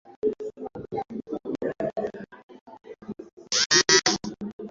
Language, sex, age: Swahili, male, 19-29